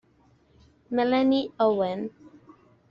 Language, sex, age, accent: Spanish, female, 19-29, México